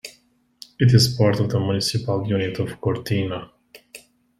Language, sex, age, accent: English, male, 30-39, United States English